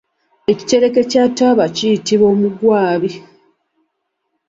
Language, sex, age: Ganda, female, 40-49